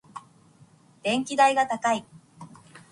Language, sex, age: Japanese, female, 19-29